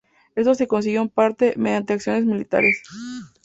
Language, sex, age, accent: Spanish, female, under 19, México